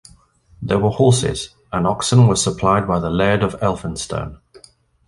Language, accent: English, England English